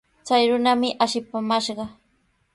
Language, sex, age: Sihuas Ancash Quechua, female, 19-29